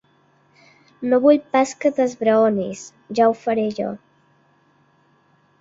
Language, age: Catalan, 40-49